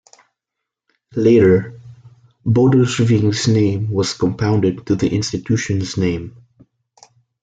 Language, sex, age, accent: English, male, under 19, Filipino